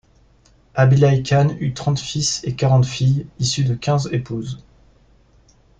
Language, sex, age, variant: French, male, 19-29, Français de métropole